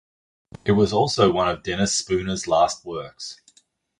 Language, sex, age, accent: English, male, 40-49, Australian English